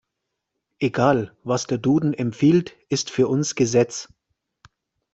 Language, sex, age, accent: German, male, 40-49, Deutschland Deutsch